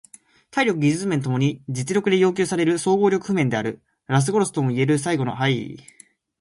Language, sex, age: Japanese, male, 19-29